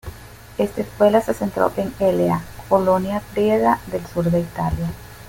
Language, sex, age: Spanish, female, 50-59